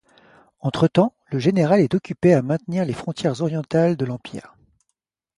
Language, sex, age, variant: French, male, 40-49, Français de métropole